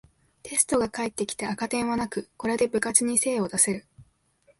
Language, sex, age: Japanese, female, 19-29